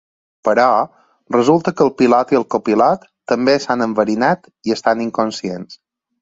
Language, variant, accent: Catalan, Balear, mallorquí